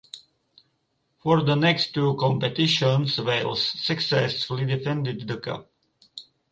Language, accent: English, United States English; England English